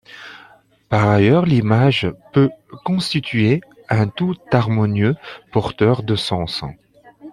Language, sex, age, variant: French, male, 30-39, Français de métropole